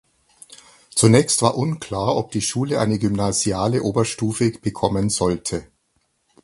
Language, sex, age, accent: German, male, 50-59, Deutschland Deutsch